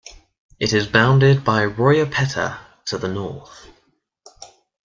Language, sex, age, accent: English, male, under 19, England English